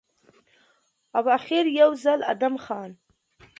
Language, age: Pashto, 19-29